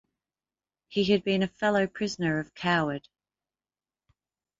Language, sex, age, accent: English, female, 40-49, Australian English